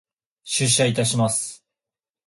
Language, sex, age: Japanese, male, 19-29